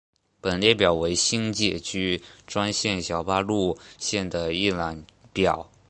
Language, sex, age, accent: Chinese, male, under 19, 出生地：浙江省